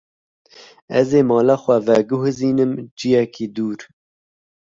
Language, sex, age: Kurdish, male, 30-39